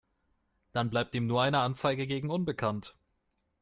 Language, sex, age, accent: German, male, 19-29, Deutschland Deutsch